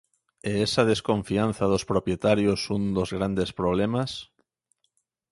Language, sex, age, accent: Galician, male, 19-29, Normativo (estándar)